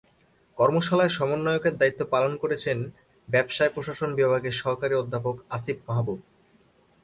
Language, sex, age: Bengali, male, 19-29